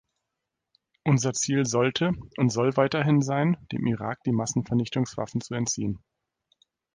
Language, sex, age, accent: German, male, 30-39, Deutschland Deutsch